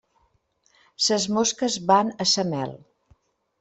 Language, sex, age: Catalan, female, 60-69